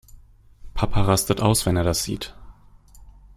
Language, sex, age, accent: German, male, 19-29, Deutschland Deutsch